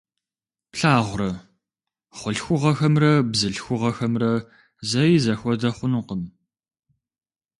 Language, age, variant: Kabardian, 19-29, Адыгэбзэ (Къэбэрдей, Кирил, псоми зэдай)